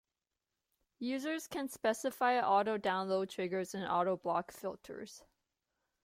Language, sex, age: English, female, 19-29